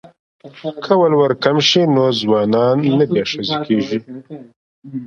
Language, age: Pashto, 19-29